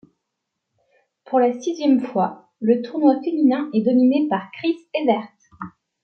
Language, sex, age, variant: French, female, 19-29, Français de métropole